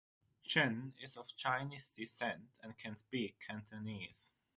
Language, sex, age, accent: English, male, 19-29, England English